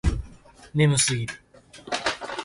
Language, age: Japanese, 19-29